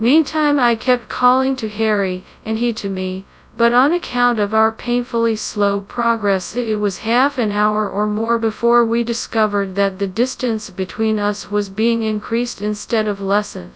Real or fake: fake